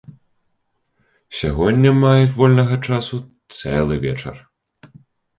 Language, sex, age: Belarusian, male, 19-29